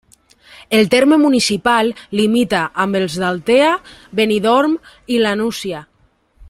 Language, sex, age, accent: Catalan, female, 19-29, valencià